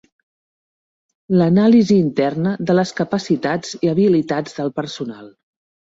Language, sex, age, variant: Catalan, female, 50-59, Central